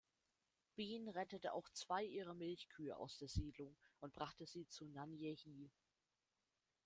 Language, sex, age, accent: German, female, 30-39, Deutschland Deutsch